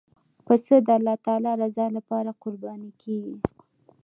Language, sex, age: Pashto, female, 19-29